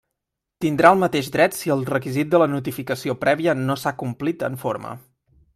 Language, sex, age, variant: Catalan, male, 19-29, Central